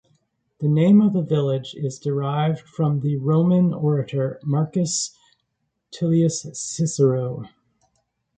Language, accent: English, Canadian English